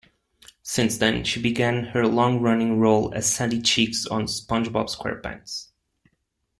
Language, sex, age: English, male, 30-39